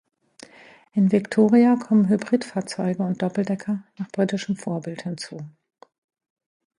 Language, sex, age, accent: German, female, 50-59, Deutschland Deutsch